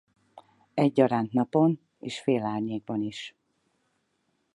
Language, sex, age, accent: Hungarian, female, 40-49, budapesti